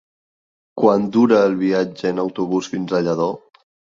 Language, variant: Catalan, Nord-Occidental